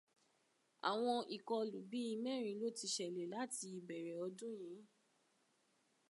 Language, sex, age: Yoruba, female, 19-29